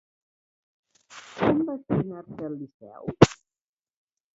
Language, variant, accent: Catalan, Central, nord-occidental